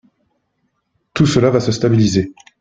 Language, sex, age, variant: French, male, 30-39, Français de métropole